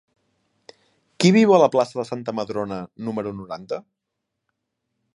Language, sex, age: Catalan, male, 40-49